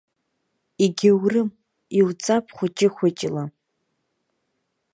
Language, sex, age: Abkhazian, female, under 19